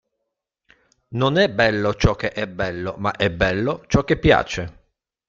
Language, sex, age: Italian, male, 50-59